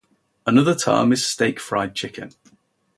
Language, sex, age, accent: English, male, 19-29, England English